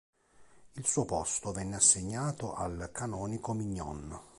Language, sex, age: Italian, male, 40-49